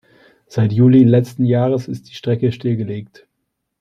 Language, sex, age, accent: German, male, 19-29, Österreichisches Deutsch